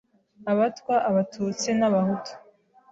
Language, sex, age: Kinyarwanda, female, 19-29